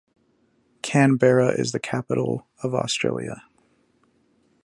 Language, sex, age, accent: English, male, 19-29, United States English